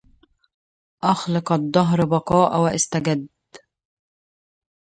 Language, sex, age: Arabic, female, 19-29